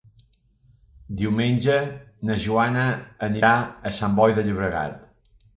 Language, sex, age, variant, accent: Catalan, male, 60-69, Central, central